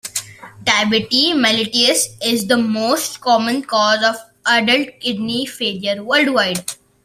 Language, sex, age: English, male, under 19